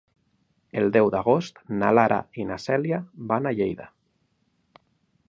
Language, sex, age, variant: Catalan, male, 40-49, Nord-Occidental